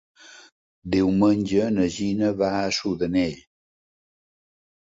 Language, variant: Catalan, Balear